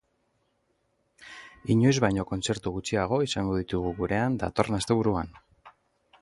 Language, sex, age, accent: Basque, male, 40-49, Mendebalekoa (Araba, Bizkaia, Gipuzkoako mendebaleko herri batzuk)